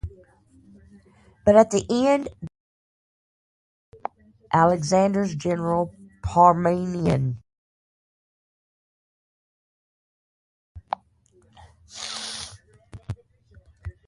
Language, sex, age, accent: English, female, 40-49, United States English